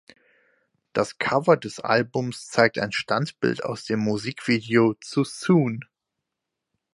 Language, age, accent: German, 19-29, Deutschland Deutsch